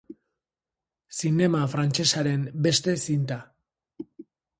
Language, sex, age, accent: Basque, male, 30-39, Mendebalekoa (Araba, Bizkaia, Gipuzkoako mendebaleko herri batzuk)